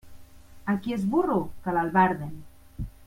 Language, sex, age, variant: Catalan, female, 30-39, Central